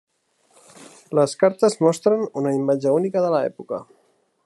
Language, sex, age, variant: Catalan, male, 30-39, Central